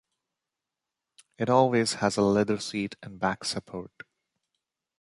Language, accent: English, India and South Asia (India, Pakistan, Sri Lanka)